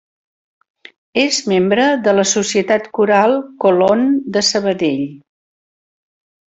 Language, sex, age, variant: Catalan, female, 60-69, Central